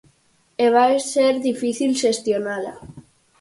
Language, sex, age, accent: Galician, female, under 19, Normativo (estándar)